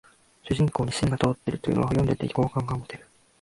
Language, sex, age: Japanese, male, 19-29